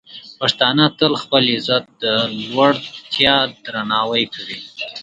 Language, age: Pashto, 19-29